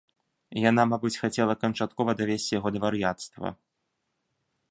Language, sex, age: Belarusian, male, 19-29